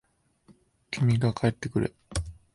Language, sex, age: Japanese, male, 19-29